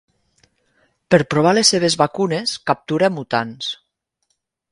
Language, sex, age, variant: Catalan, female, 40-49, Nord-Occidental